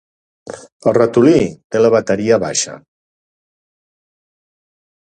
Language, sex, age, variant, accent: Catalan, male, 60-69, Central, Català central